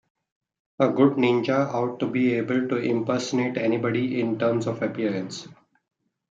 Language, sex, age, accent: English, male, 40-49, India and South Asia (India, Pakistan, Sri Lanka)